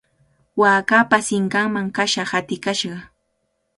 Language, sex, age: Cajatambo North Lima Quechua, female, 19-29